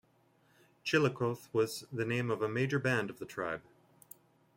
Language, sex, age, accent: English, male, 30-39, Canadian English